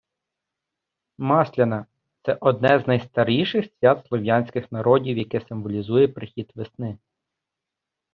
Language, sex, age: Ukrainian, male, 19-29